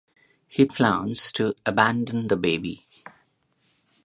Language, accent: English, India and South Asia (India, Pakistan, Sri Lanka)